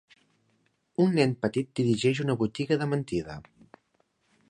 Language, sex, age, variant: Catalan, female, 40-49, Central